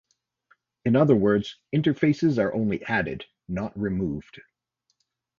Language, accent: English, Canadian English